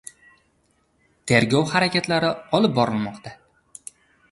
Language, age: Uzbek, 19-29